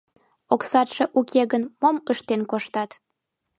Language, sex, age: Mari, female, 19-29